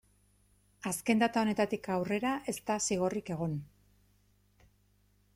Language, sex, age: Basque, female, 50-59